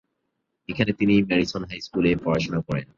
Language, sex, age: Bengali, male, 19-29